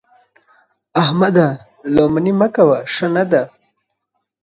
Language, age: Pashto, 19-29